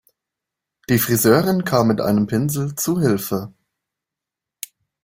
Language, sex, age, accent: German, male, 19-29, Deutschland Deutsch